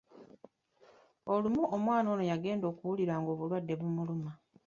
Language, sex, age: Ganda, female, 40-49